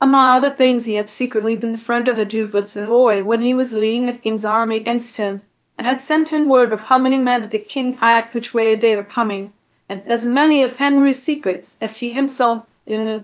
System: TTS, VITS